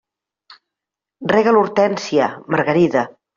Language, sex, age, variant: Catalan, female, 50-59, Central